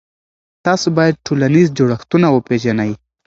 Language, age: Pashto, 19-29